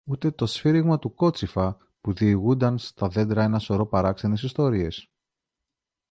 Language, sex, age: Greek, male, 40-49